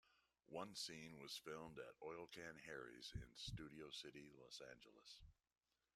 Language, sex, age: English, male, 60-69